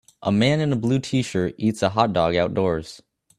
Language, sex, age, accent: English, male, 19-29, United States English